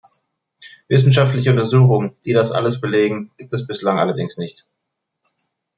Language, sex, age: German, male, 30-39